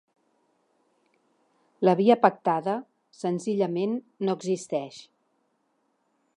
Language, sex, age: Catalan, female, 50-59